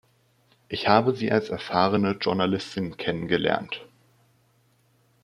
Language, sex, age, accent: German, male, under 19, Deutschland Deutsch